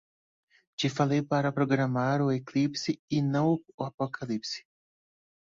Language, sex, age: Portuguese, male, 30-39